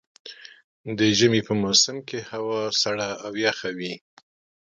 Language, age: Pashto, 50-59